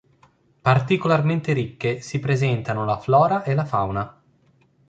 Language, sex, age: Italian, male, 19-29